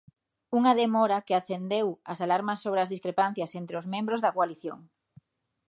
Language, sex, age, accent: Galician, female, 40-49, Atlántico (seseo e gheada)